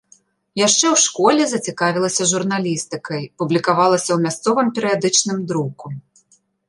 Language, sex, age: Belarusian, female, 30-39